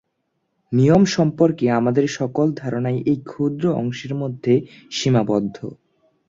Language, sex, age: Bengali, male, under 19